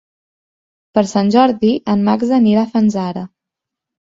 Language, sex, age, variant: Catalan, female, 19-29, Central